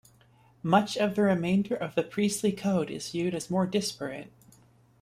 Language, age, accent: English, 19-29, United States English